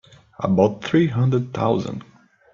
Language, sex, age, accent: English, male, 40-49, United States English